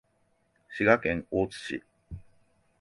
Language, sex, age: Japanese, male, 50-59